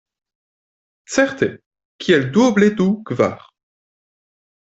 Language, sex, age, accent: Esperanto, male, 19-29, Internacia